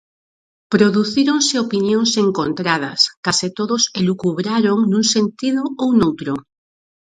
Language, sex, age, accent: Galician, female, 40-49, Normativo (estándar)